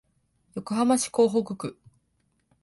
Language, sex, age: Japanese, female, under 19